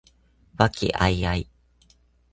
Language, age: Japanese, 19-29